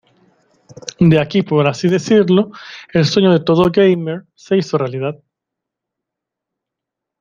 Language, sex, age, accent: Spanish, male, 30-39, Caribe: Cuba, Venezuela, Puerto Rico, República Dominicana, Panamá, Colombia caribeña, México caribeño, Costa del golfo de México